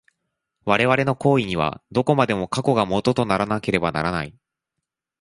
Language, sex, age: Japanese, male, 19-29